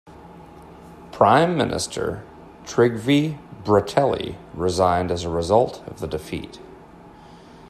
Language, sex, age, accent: English, male, 30-39, United States English